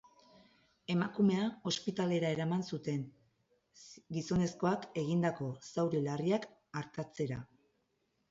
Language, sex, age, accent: Basque, female, 40-49, Erdialdekoa edo Nafarra (Gipuzkoa, Nafarroa)